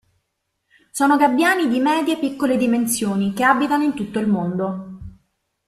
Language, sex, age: Italian, female, 30-39